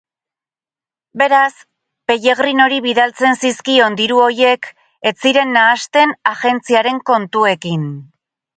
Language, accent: Basque, Erdialdekoa edo Nafarra (Gipuzkoa, Nafarroa)